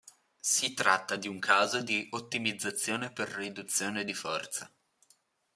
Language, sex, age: Italian, male, under 19